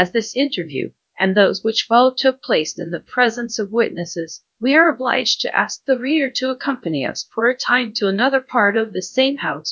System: TTS, GradTTS